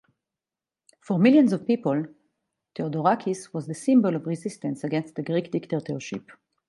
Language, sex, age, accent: English, female, 40-49, Israeli